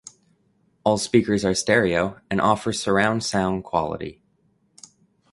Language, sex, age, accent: English, male, 30-39, Canadian English